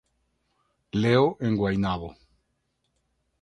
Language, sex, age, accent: Spanish, male, 40-49, Andino-Pacífico: Colombia, Perú, Ecuador, oeste de Bolivia y Venezuela andina